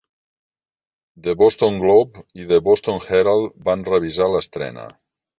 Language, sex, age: Catalan, male, 50-59